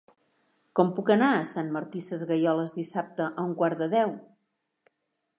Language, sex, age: Catalan, female, 50-59